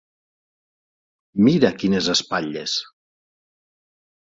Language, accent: Catalan, central; nord-occidental